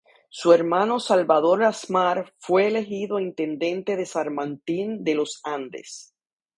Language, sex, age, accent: Spanish, female, 50-59, Caribe: Cuba, Venezuela, Puerto Rico, República Dominicana, Panamá, Colombia caribeña, México caribeño, Costa del golfo de México